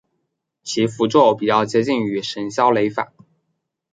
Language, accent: Chinese, 出生地：浙江省